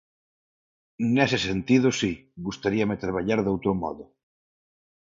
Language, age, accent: Galician, 30-39, Normativo (estándar); Neofalante